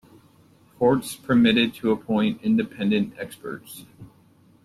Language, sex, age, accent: English, male, 19-29, United States English